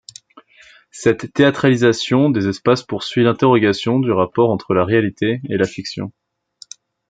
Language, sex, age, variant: French, male, 19-29, Français de métropole